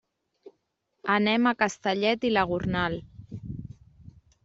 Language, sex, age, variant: Catalan, female, 40-49, Central